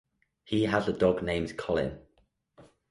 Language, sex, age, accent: English, male, under 19, England English